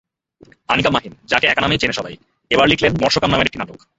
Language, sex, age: Bengali, male, 19-29